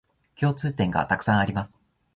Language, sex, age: Japanese, male, 19-29